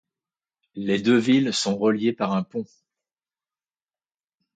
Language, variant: French, Français de métropole